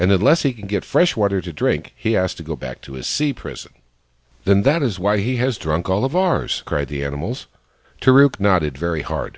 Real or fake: real